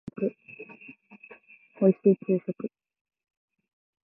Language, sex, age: Japanese, female, 19-29